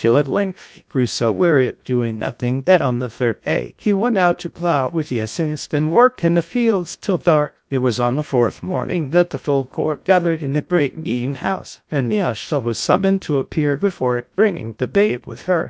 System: TTS, GlowTTS